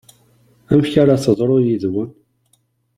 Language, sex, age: Kabyle, male, 30-39